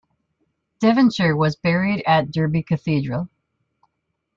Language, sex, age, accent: English, female, 60-69, United States English